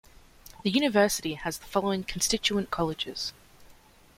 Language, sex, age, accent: English, female, 19-29, Australian English